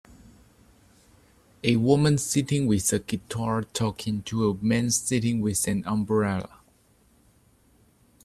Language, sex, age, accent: English, male, 30-39, Hong Kong English